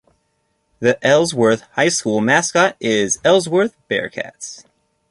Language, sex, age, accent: English, male, 30-39, United States English